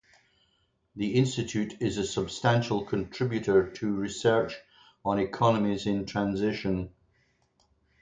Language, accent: English, Scottish English